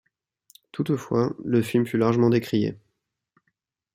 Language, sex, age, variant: French, male, 19-29, Français de métropole